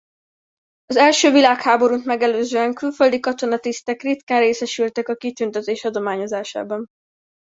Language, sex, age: Hungarian, female, under 19